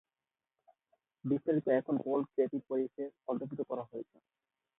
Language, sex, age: Bengali, male, 19-29